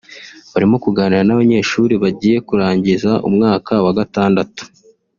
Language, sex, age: Kinyarwanda, male, 19-29